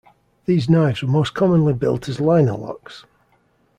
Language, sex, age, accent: English, male, 40-49, England English